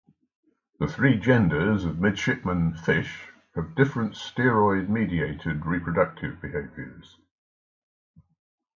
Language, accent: English, England English